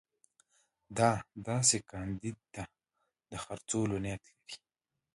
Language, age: Pashto, 19-29